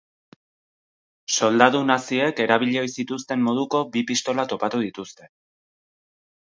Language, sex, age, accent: Basque, male, 30-39, Erdialdekoa edo Nafarra (Gipuzkoa, Nafarroa)